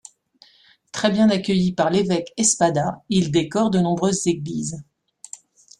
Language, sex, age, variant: French, female, 50-59, Français de métropole